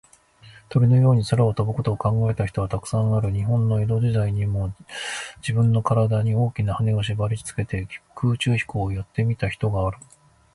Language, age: Japanese, 50-59